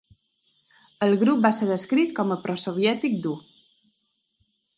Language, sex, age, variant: Catalan, female, 30-39, Balear